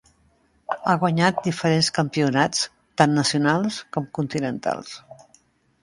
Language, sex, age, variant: Catalan, female, 70-79, Central